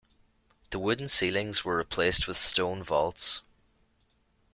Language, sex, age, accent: English, male, 30-39, Irish English